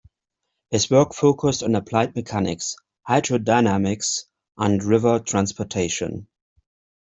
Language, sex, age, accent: English, male, 40-49, England English